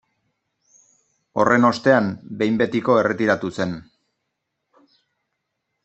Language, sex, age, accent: Basque, male, 30-39, Erdialdekoa edo Nafarra (Gipuzkoa, Nafarroa)